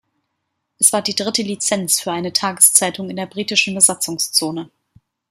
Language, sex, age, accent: German, female, 30-39, Deutschland Deutsch